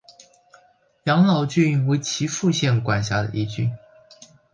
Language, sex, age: Chinese, male, 19-29